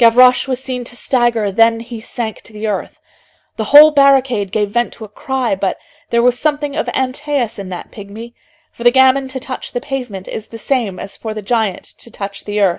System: none